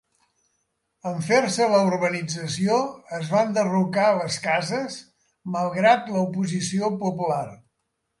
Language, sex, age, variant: Catalan, male, 70-79, Central